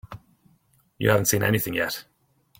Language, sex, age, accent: English, male, 30-39, Irish English